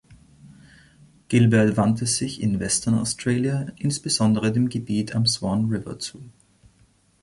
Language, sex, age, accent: German, male, 30-39, Österreichisches Deutsch